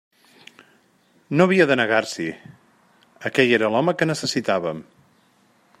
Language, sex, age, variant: Catalan, male, 40-49, Central